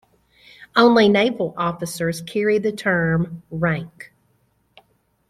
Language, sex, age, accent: English, female, 50-59, United States English